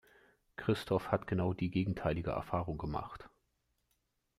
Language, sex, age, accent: German, male, 30-39, Deutschland Deutsch